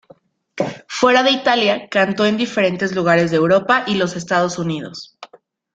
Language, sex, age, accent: Spanish, female, 19-29, México